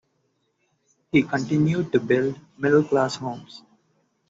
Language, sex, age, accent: English, male, 19-29, India and South Asia (India, Pakistan, Sri Lanka)